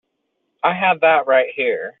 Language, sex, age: English, male, 19-29